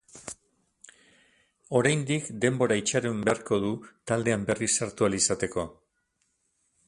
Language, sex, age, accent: Basque, male, 60-69, Erdialdekoa edo Nafarra (Gipuzkoa, Nafarroa)